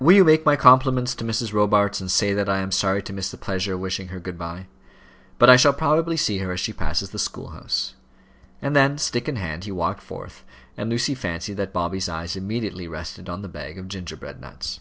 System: none